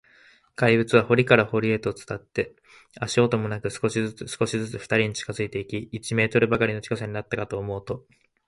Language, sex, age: Japanese, male, 19-29